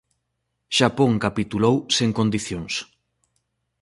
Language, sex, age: Galician, male, 40-49